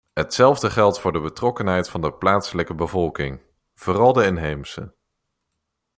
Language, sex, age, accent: Dutch, male, under 19, Nederlands Nederlands